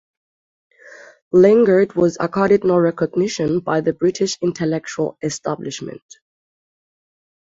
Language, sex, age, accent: English, female, 19-29, United States English; England English